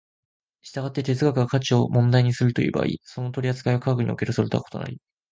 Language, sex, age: Japanese, male, under 19